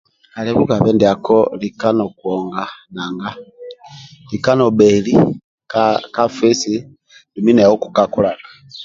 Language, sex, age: Amba (Uganda), male, 40-49